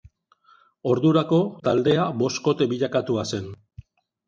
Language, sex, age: Basque, male, 50-59